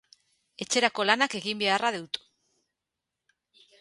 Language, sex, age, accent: Basque, female, 40-49, Mendebalekoa (Araba, Bizkaia, Gipuzkoako mendebaleko herri batzuk)